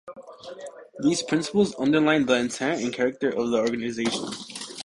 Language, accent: English, United States English